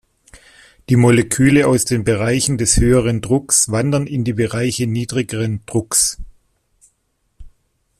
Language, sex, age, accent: German, male, 50-59, Deutschland Deutsch